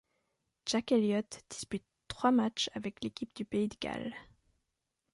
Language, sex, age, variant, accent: French, female, 19-29, Français d'Europe, Français de Suisse